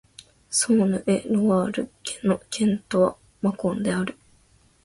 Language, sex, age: Japanese, female, under 19